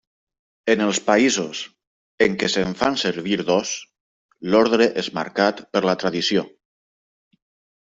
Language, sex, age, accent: Catalan, male, 30-39, valencià